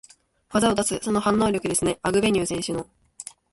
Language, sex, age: Japanese, female, under 19